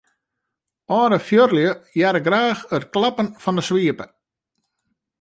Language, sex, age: Western Frisian, male, 40-49